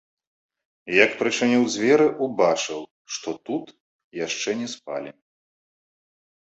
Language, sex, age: Belarusian, male, 30-39